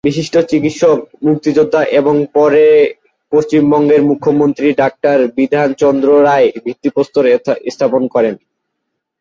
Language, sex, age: Bengali, male, 19-29